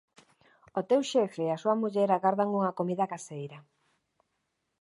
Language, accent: Galician, Normativo (estándar)